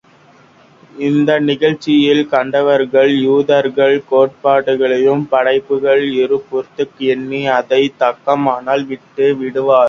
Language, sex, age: Tamil, male, under 19